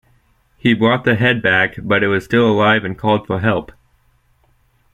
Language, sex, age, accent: English, male, under 19, United States English